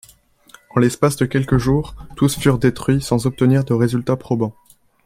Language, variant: French, Français de métropole